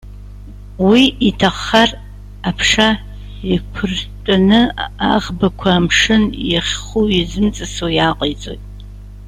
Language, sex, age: Abkhazian, female, 70-79